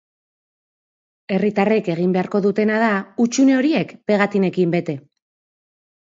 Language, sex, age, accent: Basque, female, 40-49, Erdialdekoa edo Nafarra (Gipuzkoa, Nafarroa)